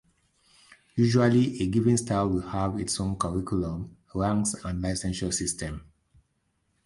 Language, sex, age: English, male, 40-49